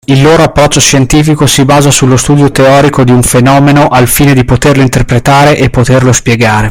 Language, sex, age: Italian, male, 30-39